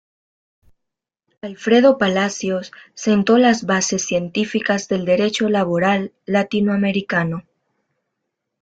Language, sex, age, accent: Spanish, female, 19-29, América central